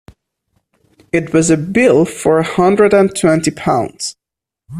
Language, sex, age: English, male, 19-29